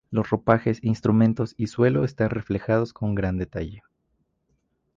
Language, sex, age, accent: Spanish, male, under 19, México